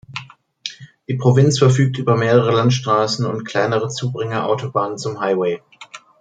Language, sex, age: German, male, 30-39